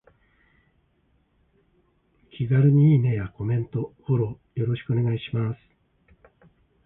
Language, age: Japanese, 60-69